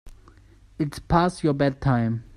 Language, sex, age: English, male, 19-29